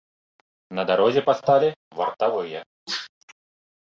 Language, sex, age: Belarusian, male, 30-39